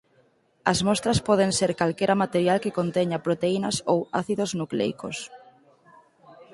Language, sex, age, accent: Galician, female, 19-29, Normativo (estándar)